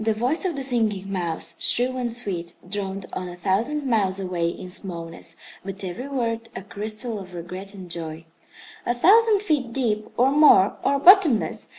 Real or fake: real